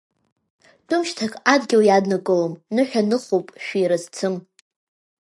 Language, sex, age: Abkhazian, female, 19-29